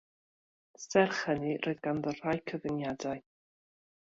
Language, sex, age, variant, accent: Welsh, female, 40-49, South-Western Welsh, Y Deyrnas Unedig Cymraeg